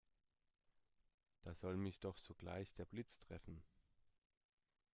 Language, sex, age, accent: German, male, 30-39, Deutschland Deutsch